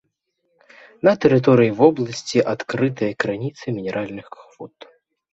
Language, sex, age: Belarusian, male, under 19